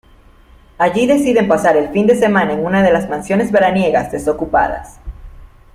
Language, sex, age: Spanish, male, under 19